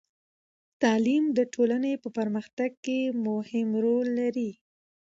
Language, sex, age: Pashto, female, 19-29